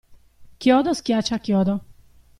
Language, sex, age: Italian, female, 50-59